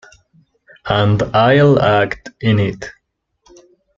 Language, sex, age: English, male, 19-29